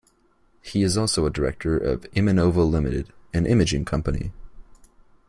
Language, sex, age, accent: English, male, under 19, United States English